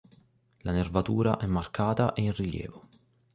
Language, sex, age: Italian, male, 19-29